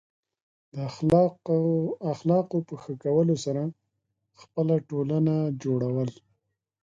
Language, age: Pashto, 40-49